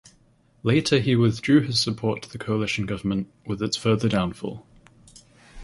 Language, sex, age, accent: English, male, under 19, England English